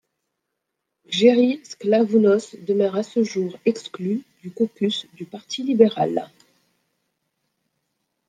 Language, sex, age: French, female, 50-59